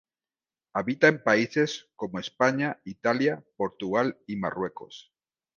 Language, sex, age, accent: Spanish, male, 50-59, España: Sur peninsular (Andalucia, Extremadura, Murcia)